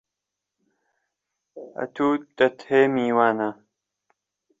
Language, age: Central Kurdish, 19-29